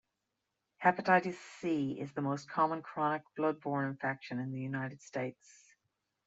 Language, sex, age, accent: English, female, 40-49, Irish English